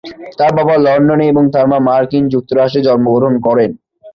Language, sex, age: Bengali, male, 19-29